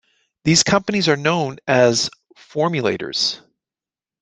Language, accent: English, Canadian English